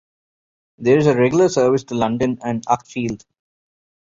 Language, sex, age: English, male, 19-29